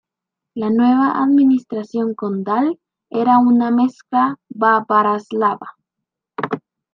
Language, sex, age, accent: Spanish, female, 19-29, América central